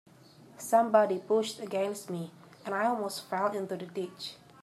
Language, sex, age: English, female, 19-29